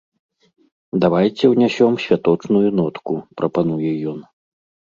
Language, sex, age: Belarusian, male, 40-49